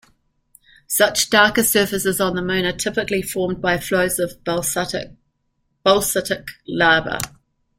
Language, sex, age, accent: English, female, 60-69, New Zealand English